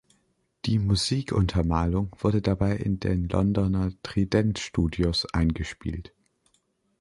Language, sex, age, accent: German, male, under 19, Deutschland Deutsch